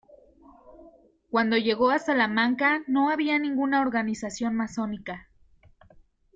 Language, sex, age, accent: Spanish, female, 19-29, México